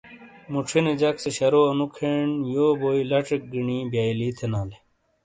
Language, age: Shina, 30-39